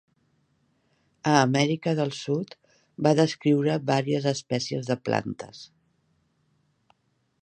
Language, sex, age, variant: Catalan, female, 60-69, Central